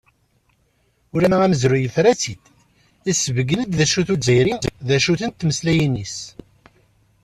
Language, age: Kabyle, 40-49